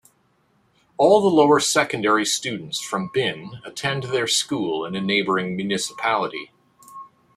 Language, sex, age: English, male, 50-59